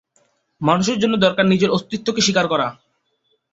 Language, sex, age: Bengali, male, 19-29